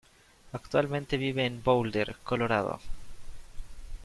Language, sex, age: Spanish, male, 19-29